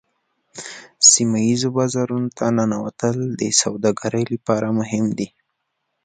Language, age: Pashto, 19-29